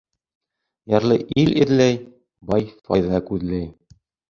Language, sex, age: Bashkir, male, 30-39